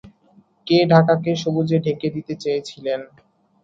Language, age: Bengali, 19-29